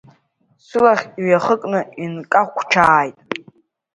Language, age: Abkhazian, under 19